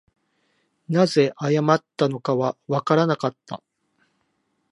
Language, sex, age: Japanese, male, 50-59